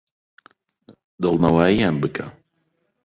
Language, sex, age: Central Kurdish, male, under 19